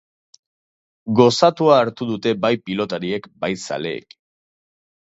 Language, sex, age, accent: Basque, male, 30-39, Mendebalekoa (Araba, Bizkaia, Gipuzkoako mendebaleko herri batzuk)